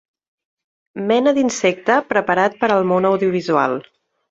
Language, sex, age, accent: Catalan, female, 40-49, Oriental